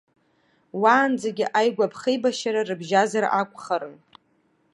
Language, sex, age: Abkhazian, female, 30-39